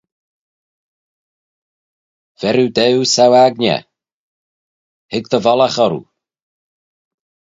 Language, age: Manx, 40-49